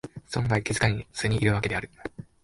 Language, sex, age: Japanese, male, under 19